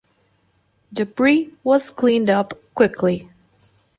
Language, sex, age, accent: English, female, 30-39, United States English